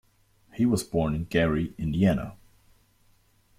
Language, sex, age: English, male, 19-29